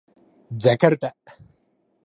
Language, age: Japanese, 30-39